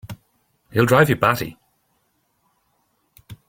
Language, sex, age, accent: English, male, 30-39, Irish English